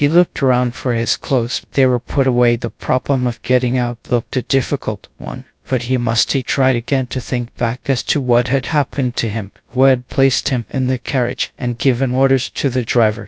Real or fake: fake